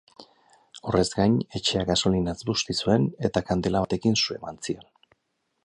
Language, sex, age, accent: Basque, male, 50-59, Erdialdekoa edo Nafarra (Gipuzkoa, Nafarroa)